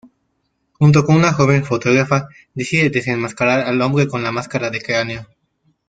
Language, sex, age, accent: Spanish, male, 19-29, México